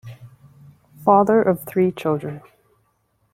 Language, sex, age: English, female, 30-39